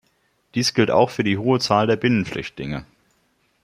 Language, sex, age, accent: German, male, 30-39, Deutschland Deutsch